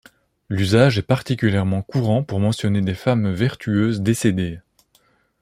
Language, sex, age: French, male, 30-39